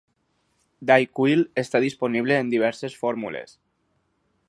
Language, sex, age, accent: Catalan, male, 19-29, valencià